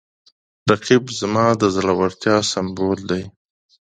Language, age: Pashto, 30-39